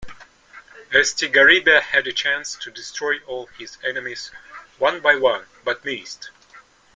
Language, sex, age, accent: English, male, 40-49, England English